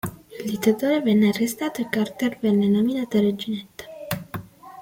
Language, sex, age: Italian, male, 30-39